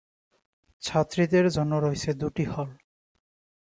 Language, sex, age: Bengali, male, 19-29